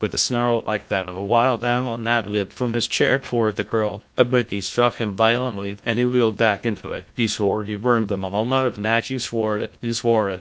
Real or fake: fake